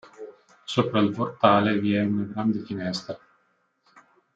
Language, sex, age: Italian, male, 50-59